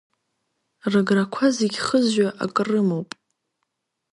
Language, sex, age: Abkhazian, female, under 19